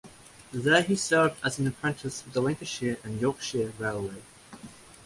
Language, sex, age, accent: English, male, under 19, Australian English